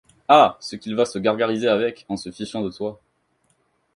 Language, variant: French, Français de métropole